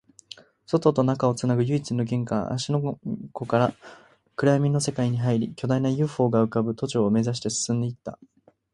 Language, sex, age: Japanese, male, 19-29